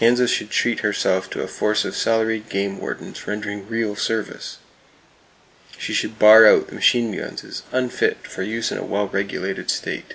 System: none